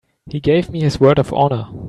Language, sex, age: English, male, 19-29